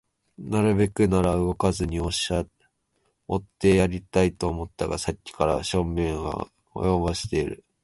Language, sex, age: Japanese, male, 19-29